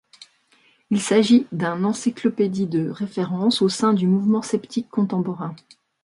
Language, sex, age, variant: French, female, 40-49, Français de métropole